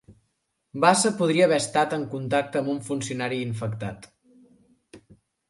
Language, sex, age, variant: Catalan, male, under 19, Central